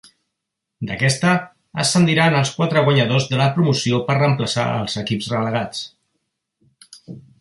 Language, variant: Catalan, Central